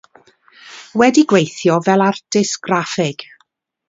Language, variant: Welsh, South-Western Welsh